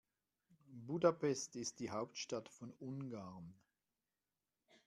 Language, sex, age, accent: German, male, 50-59, Schweizerdeutsch